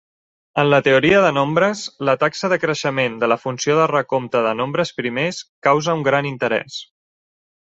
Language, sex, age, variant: Catalan, male, 19-29, Central